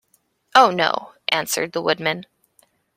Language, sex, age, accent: English, female, 19-29, Canadian English